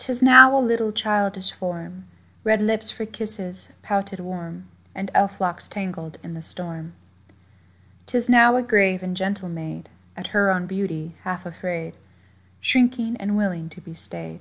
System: none